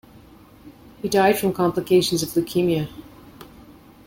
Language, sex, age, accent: English, female, 50-59, Canadian English